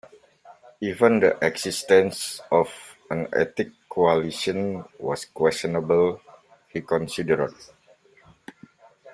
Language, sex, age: English, male, 40-49